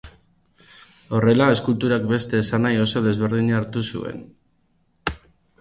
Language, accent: Basque, Mendebalekoa (Araba, Bizkaia, Gipuzkoako mendebaleko herri batzuk)